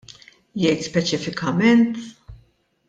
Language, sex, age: Maltese, female, 50-59